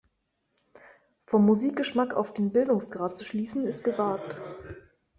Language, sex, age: German, female, 19-29